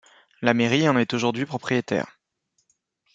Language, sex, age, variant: French, male, 30-39, Français de métropole